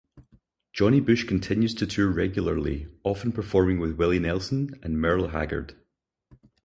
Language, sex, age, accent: English, male, 30-39, Scottish English